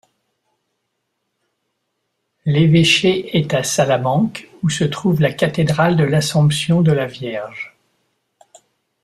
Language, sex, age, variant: French, male, 70-79, Français de métropole